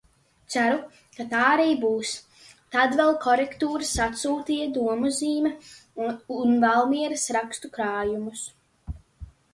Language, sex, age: Latvian, female, under 19